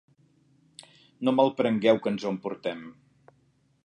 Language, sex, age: Catalan, male, 50-59